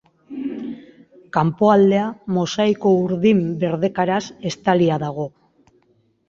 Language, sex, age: Basque, female, 50-59